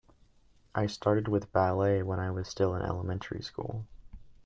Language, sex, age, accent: English, male, 19-29, United States English